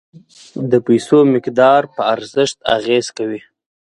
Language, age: Pashto, 19-29